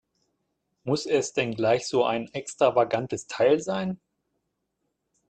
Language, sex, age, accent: German, male, 50-59, Deutschland Deutsch